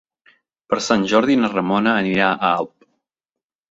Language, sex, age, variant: Catalan, male, 30-39, Central